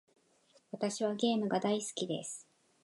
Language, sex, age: Japanese, female, 40-49